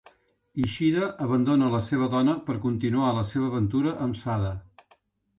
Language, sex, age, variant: Catalan, male, 60-69, Central